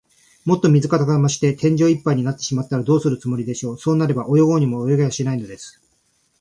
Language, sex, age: Japanese, male, 30-39